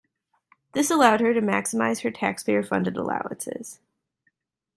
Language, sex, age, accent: English, female, 30-39, United States English